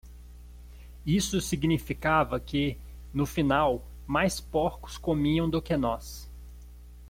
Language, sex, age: Portuguese, male, 30-39